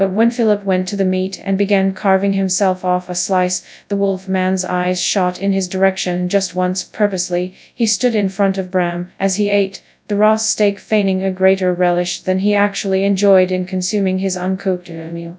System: TTS, FastPitch